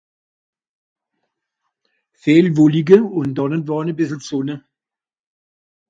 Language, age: Swiss German, 60-69